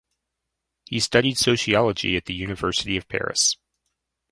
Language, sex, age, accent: English, male, 30-39, United States English